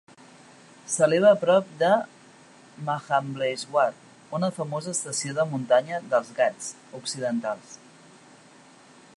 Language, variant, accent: Catalan, Central, central